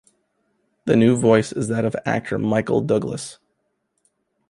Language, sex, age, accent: English, male, 19-29, United States English